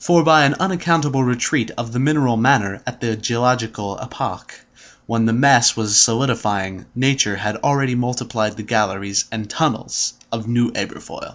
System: none